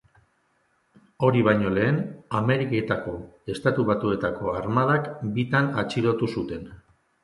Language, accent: Basque, Mendebalekoa (Araba, Bizkaia, Gipuzkoako mendebaleko herri batzuk)